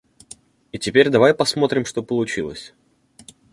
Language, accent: Russian, Русский